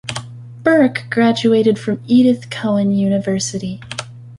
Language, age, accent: English, 19-29, United States English